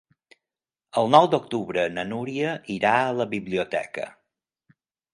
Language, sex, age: Catalan, male, 50-59